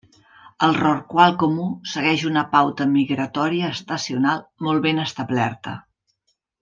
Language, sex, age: Catalan, female, 60-69